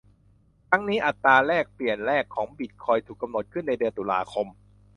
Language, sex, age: Thai, male, 19-29